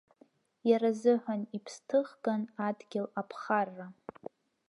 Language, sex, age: Abkhazian, female, under 19